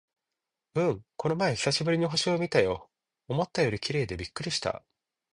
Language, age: Japanese, 30-39